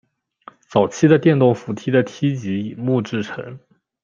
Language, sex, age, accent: Chinese, male, 19-29, 出生地：浙江省